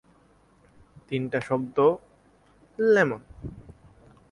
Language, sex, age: Bengali, male, 19-29